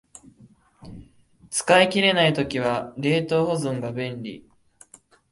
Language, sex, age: Japanese, male, 19-29